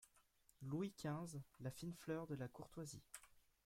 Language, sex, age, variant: French, male, under 19, Français de métropole